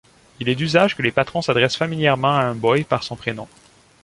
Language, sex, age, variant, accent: French, male, 19-29, Français d'Amérique du Nord, Français du Canada